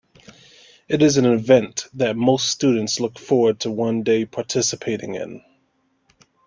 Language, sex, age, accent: English, male, 30-39, United States English